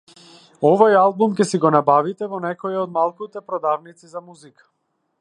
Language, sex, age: Macedonian, female, 19-29